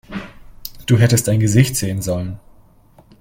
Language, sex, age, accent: German, male, 19-29, Deutschland Deutsch